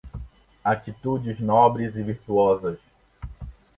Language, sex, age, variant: Portuguese, male, 30-39, Portuguese (Brasil)